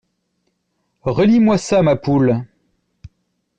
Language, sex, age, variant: French, male, 30-39, Français de métropole